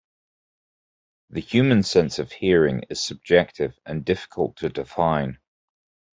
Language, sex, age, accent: English, male, 30-39, England English